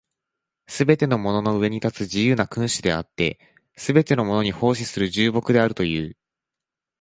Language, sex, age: Japanese, male, 19-29